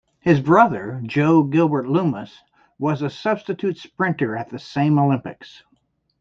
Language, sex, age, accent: English, male, 70-79, United States English